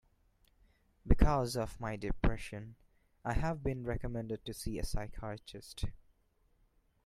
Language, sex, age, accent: English, male, 19-29, India and South Asia (India, Pakistan, Sri Lanka)